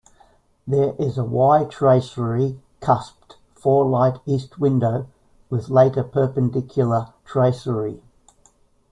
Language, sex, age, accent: English, male, 70-79, Australian English